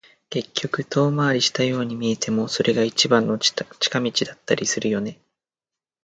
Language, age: Japanese, 19-29